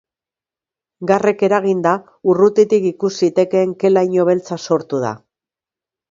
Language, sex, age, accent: Basque, female, 40-49, Mendebalekoa (Araba, Bizkaia, Gipuzkoako mendebaleko herri batzuk)